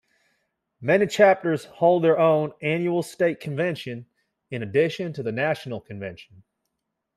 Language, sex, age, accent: English, male, 19-29, United States English